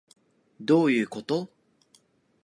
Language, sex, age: Japanese, male, 19-29